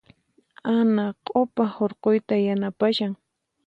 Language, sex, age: Puno Quechua, female, 19-29